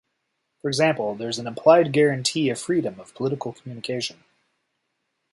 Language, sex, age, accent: English, male, 30-39, Canadian English